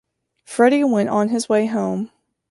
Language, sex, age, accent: English, female, under 19, United States English